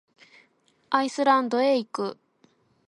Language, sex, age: Japanese, female, 19-29